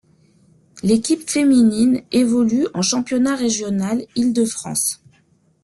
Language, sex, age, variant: French, female, 30-39, Français de métropole